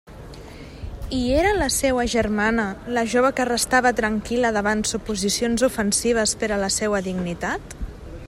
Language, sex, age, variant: Catalan, female, 30-39, Central